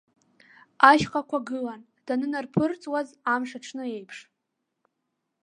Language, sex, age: Abkhazian, female, under 19